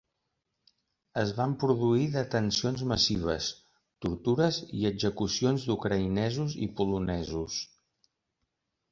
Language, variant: Catalan, Central